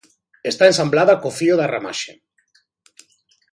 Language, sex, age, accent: Galician, male, 40-49, Normativo (estándar)